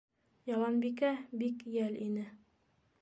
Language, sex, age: Bashkir, female, 30-39